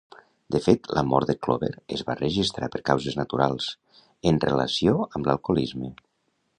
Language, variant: Catalan, Nord-Occidental